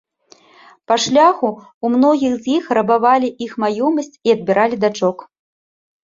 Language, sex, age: Belarusian, female, 30-39